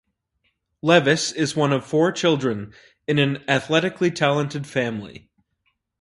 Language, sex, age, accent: English, male, 19-29, United States English